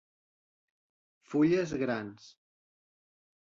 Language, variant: Catalan, Balear